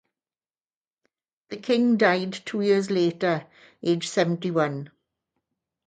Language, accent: English, Welsh English